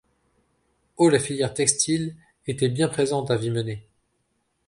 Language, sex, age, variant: French, male, 30-39, Français de métropole